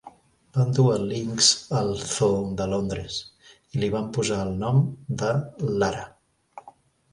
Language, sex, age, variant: Catalan, male, 40-49, Central